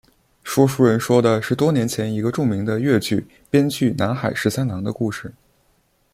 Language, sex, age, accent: Chinese, male, under 19, 出生地：北京市